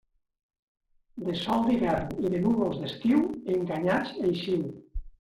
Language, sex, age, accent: Catalan, male, 50-59, valencià